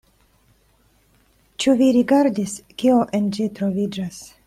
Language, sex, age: Esperanto, female, 30-39